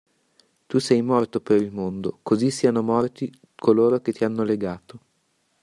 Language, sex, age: Italian, male, under 19